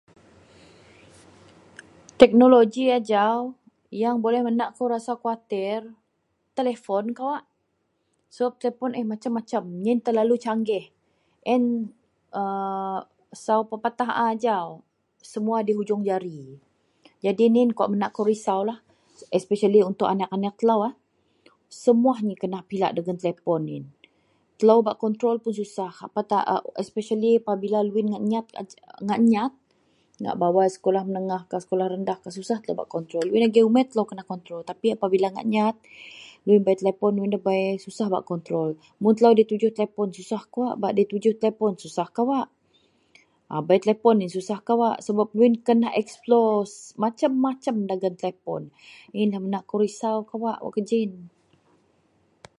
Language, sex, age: Central Melanau, female, 40-49